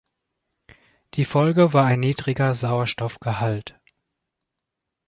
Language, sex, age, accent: German, male, 40-49, Deutschland Deutsch